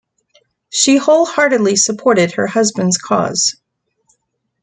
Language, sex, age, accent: English, female, 40-49, United States English